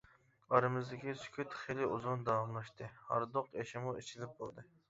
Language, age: Uyghur, 19-29